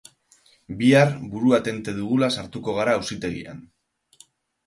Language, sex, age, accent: Basque, male, 30-39, Mendebalekoa (Araba, Bizkaia, Gipuzkoako mendebaleko herri batzuk)